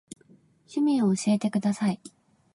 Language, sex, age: Japanese, female, 19-29